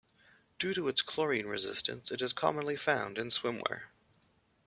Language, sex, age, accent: English, male, 30-39, Canadian English